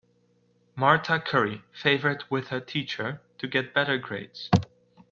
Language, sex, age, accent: English, male, 19-29, England English